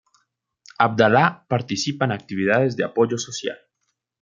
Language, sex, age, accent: Spanish, male, 19-29, Andino-Pacífico: Colombia, Perú, Ecuador, oeste de Bolivia y Venezuela andina